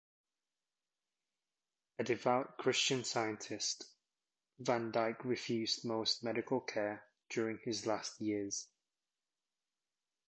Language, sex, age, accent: English, male, 30-39, England English